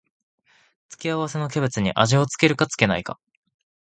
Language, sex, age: Japanese, male, 19-29